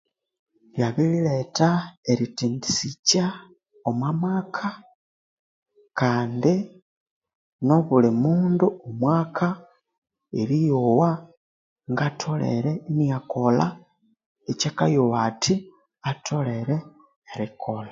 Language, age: Konzo, 19-29